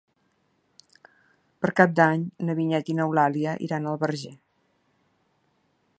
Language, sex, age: Catalan, female, 60-69